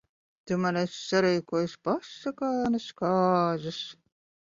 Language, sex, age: Latvian, female, 50-59